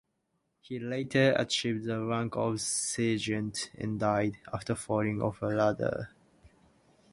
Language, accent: English, United States English